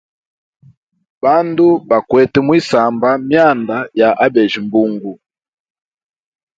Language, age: Hemba, 40-49